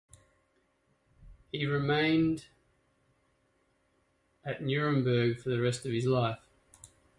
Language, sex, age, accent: English, male, 40-49, Australian English